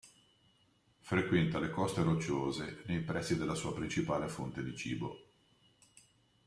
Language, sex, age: Italian, male, 60-69